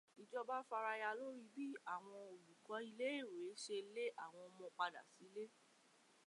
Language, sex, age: Yoruba, female, 19-29